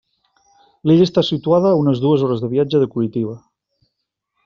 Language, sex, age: Catalan, male, 40-49